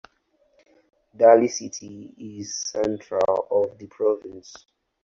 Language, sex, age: English, male, 19-29